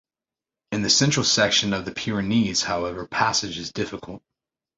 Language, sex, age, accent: English, male, 19-29, United States English